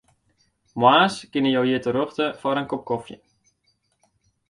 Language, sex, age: Western Frisian, male, 19-29